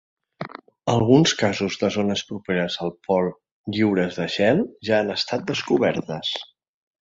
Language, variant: Catalan, Central